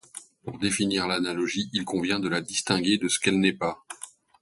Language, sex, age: French, male, 50-59